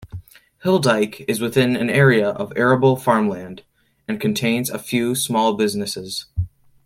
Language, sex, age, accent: English, male, under 19, United States English